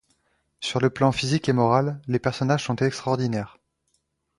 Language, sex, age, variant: French, male, 19-29, Français de métropole